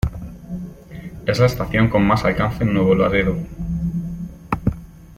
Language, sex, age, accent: Spanish, male, 19-29, España: Centro-Sur peninsular (Madrid, Toledo, Castilla-La Mancha)